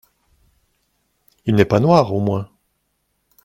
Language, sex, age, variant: French, male, 60-69, Français de métropole